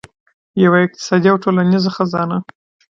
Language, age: Pashto, 19-29